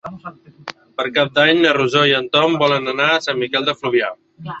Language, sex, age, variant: Catalan, male, 30-39, Central